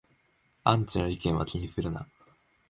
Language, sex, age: Japanese, male, under 19